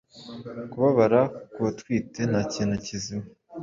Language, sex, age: Kinyarwanda, male, 19-29